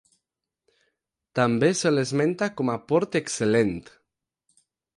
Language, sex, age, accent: Catalan, male, 19-29, aprenent (recent, des del castellà)